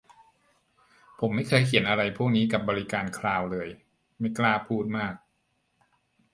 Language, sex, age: Thai, male, 40-49